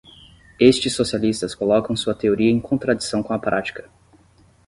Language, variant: Portuguese, Portuguese (Brasil)